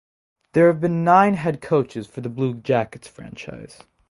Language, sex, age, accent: English, male, under 19, United States English